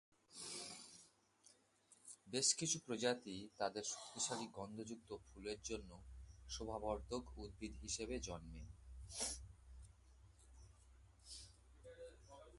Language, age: Bengali, 40-49